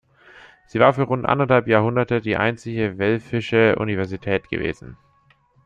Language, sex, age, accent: German, male, under 19, Deutschland Deutsch